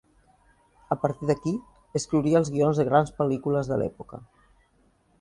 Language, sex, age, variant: Catalan, female, 50-59, Central